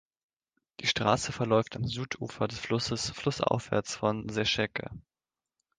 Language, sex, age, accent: German, male, 19-29, Deutschland Deutsch